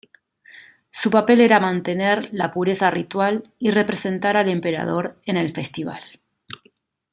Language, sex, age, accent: Spanish, female, 40-49, Rioplatense: Argentina, Uruguay, este de Bolivia, Paraguay